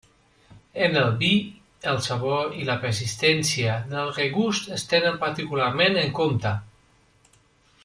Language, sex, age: Catalan, male, 40-49